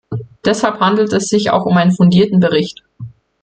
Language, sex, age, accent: German, female, 19-29, Österreichisches Deutsch